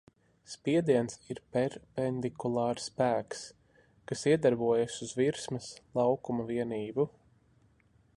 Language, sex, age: Latvian, male, 30-39